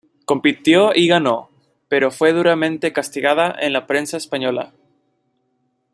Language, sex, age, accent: Spanish, male, 19-29, México